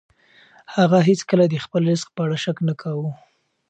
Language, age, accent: Pashto, 19-29, پکتیا ولایت، احمدزی